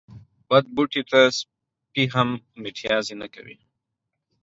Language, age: Pashto, 30-39